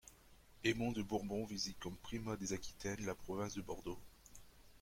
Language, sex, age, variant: French, male, 19-29, Français de métropole